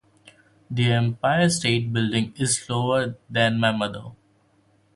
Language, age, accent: English, 19-29, India and South Asia (India, Pakistan, Sri Lanka)